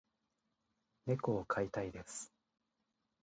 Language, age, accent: Japanese, 19-29, 標準語